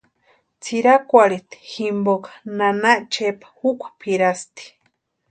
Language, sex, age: Western Highland Purepecha, female, 19-29